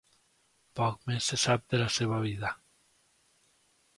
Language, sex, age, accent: Catalan, male, 30-39, valencià